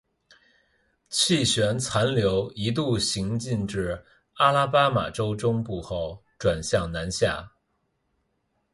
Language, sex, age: Chinese, male, 19-29